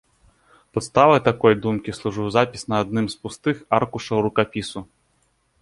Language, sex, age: Belarusian, male, 19-29